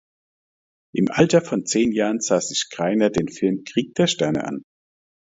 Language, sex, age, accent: German, male, 50-59, Deutschland Deutsch